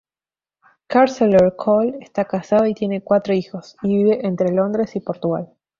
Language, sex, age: Spanish, female, 19-29